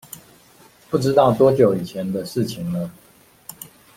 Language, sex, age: Chinese, male, 50-59